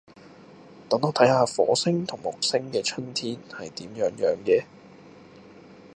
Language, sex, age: Cantonese, male, 19-29